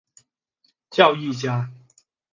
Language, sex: Chinese, male